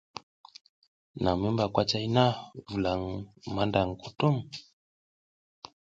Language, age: South Giziga, 19-29